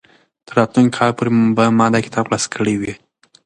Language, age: Pashto, under 19